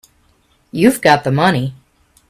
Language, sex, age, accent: English, female, 50-59, United States English